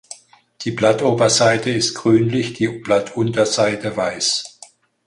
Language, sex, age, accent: German, male, 60-69, Deutschland Deutsch